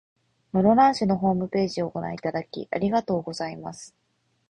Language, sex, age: Japanese, female, 30-39